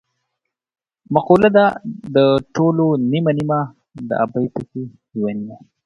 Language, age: Pashto, 19-29